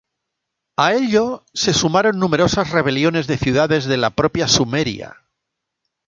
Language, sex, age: Spanish, female, 70-79